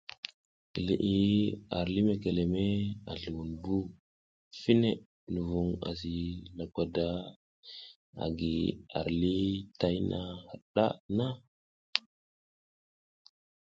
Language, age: South Giziga, 19-29